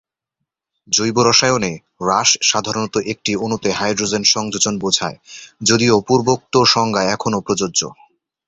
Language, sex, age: Bengali, male, under 19